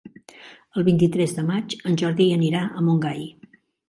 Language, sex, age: Catalan, female, 60-69